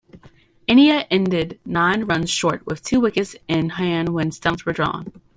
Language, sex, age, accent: English, female, under 19, United States English